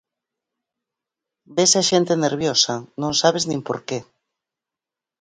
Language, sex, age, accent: Galician, female, 40-49, Oriental (común en zona oriental)